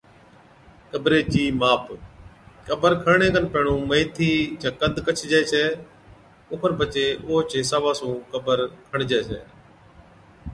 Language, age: Od, 50-59